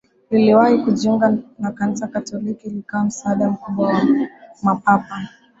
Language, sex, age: Swahili, female, 19-29